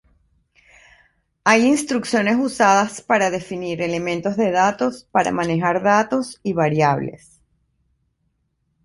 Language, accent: Spanish, Caribe: Cuba, Venezuela, Puerto Rico, República Dominicana, Panamá, Colombia caribeña, México caribeño, Costa del golfo de México